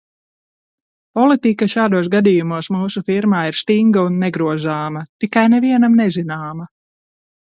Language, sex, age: Latvian, female, 30-39